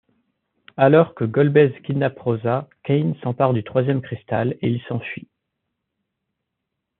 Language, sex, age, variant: French, male, 19-29, Français de métropole